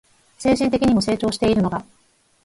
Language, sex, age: Japanese, female, 40-49